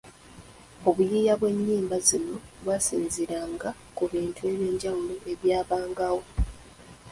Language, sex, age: Ganda, female, 19-29